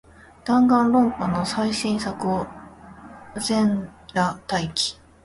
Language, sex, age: Japanese, female, 19-29